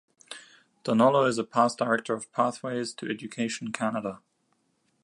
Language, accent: English, United States English